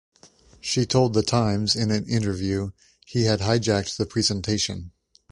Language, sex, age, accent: English, male, 30-39, United States English